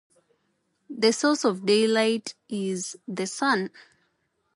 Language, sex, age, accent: English, female, 30-39, Kenyan